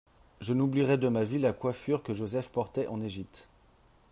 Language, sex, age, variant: French, male, 30-39, Français de métropole